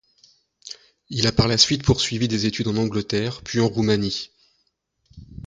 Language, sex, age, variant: French, male, 40-49, Français de métropole